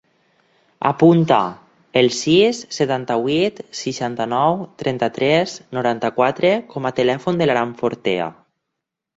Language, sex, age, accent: Catalan, male, 19-29, valencià